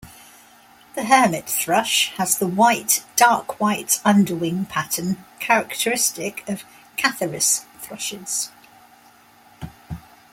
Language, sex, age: English, female, 60-69